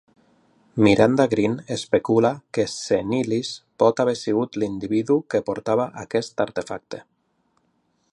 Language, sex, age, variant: Catalan, male, 40-49, Nord-Occidental